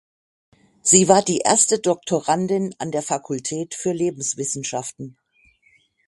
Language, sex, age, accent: German, female, 50-59, Deutschland Deutsch